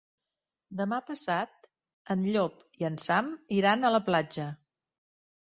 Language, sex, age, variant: Catalan, female, 60-69, Central